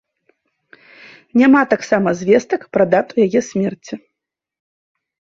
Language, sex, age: Belarusian, female, 30-39